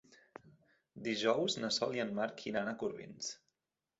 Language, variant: Catalan, Central